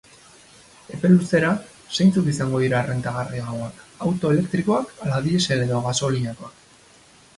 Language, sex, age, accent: Basque, male, 30-39, Mendebalekoa (Araba, Bizkaia, Gipuzkoako mendebaleko herri batzuk)